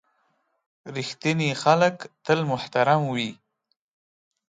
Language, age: Pashto, 19-29